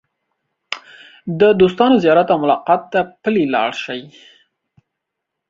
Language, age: Pashto, under 19